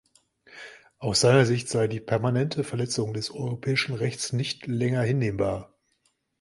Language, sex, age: German, male, 40-49